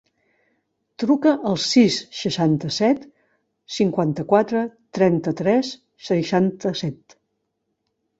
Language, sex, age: Catalan, female, 50-59